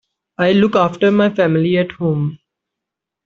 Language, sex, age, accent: English, male, under 19, United States English